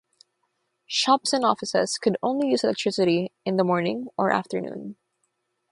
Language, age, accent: English, 19-29, United States English; Filipino